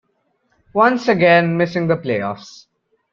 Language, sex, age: English, male, under 19